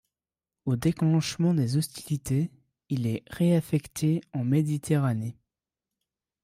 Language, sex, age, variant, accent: French, male, 19-29, Français d'Europe, Français de Suisse